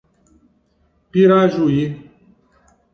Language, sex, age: Portuguese, male, 60-69